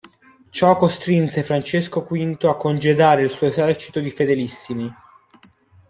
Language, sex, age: Italian, male, under 19